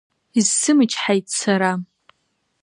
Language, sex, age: Abkhazian, female, under 19